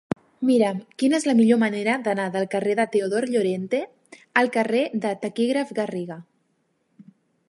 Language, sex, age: Catalan, female, 19-29